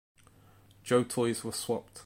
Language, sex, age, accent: English, male, 19-29, England English